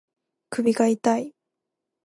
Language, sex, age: Japanese, female, 19-29